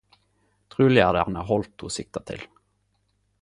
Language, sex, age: Norwegian Nynorsk, male, 19-29